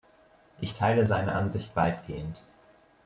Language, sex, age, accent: German, male, 19-29, Deutschland Deutsch